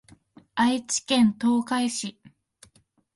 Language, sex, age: Japanese, female, 19-29